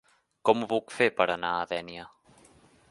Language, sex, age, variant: Catalan, male, 19-29, Central